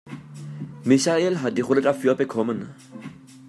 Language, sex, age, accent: German, male, 19-29, Deutschland Deutsch